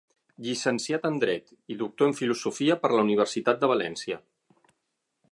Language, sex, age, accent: Catalan, male, 50-59, balear; central